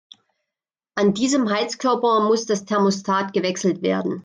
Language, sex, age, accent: German, female, 40-49, Deutschland Deutsch